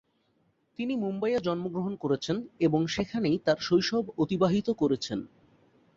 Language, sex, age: Bengali, male, 30-39